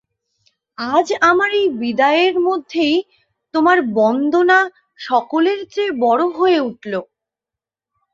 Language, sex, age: Bengali, female, 19-29